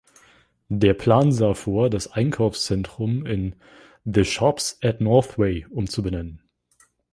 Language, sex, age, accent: German, male, 19-29, Deutschland Deutsch